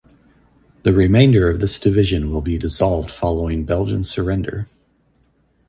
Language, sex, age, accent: English, male, 40-49, United States English